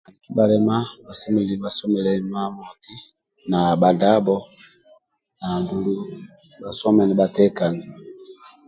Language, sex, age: Amba (Uganda), male, 40-49